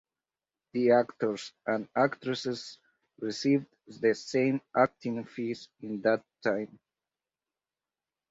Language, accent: English, United States English